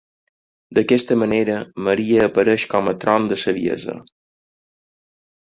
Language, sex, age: Catalan, male, 50-59